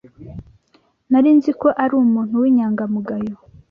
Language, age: Kinyarwanda, 19-29